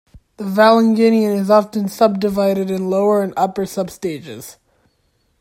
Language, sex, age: English, male, under 19